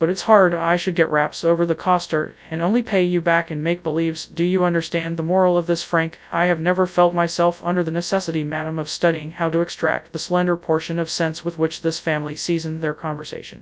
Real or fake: fake